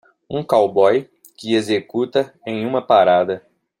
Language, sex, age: Portuguese, male, 19-29